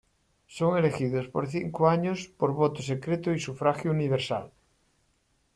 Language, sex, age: Spanish, male, 50-59